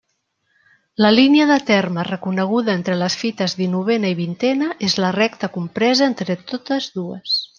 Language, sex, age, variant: Catalan, female, 50-59, Central